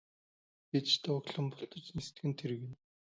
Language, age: Mongolian, 19-29